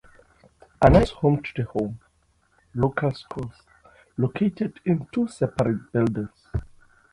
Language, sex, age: English, male, 19-29